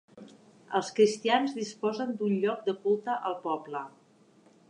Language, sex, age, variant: Catalan, female, 50-59, Central